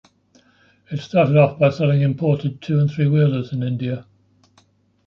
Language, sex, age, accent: English, male, 60-69, England English